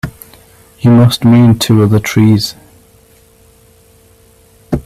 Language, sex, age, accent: English, male, 19-29, England English